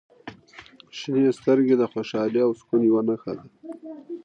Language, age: Pashto, 30-39